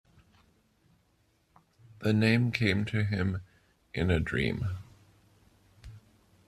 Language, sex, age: English, male, 30-39